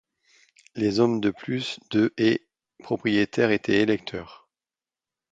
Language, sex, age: French, male, 40-49